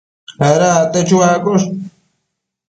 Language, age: Matsés, under 19